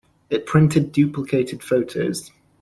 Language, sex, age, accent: English, male, 19-29, England English